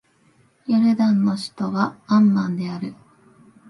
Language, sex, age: Japanese, female, 19-29